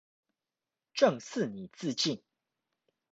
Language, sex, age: Chinese, male, 19-29